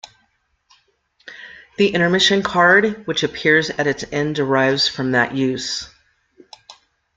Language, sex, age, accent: English, female, 50-59, United States English